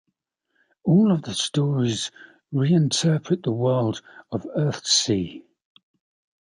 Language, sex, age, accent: English, male, 40-49, England English